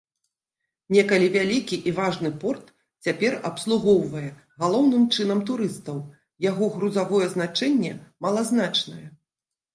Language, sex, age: Belarusian, female, 40-49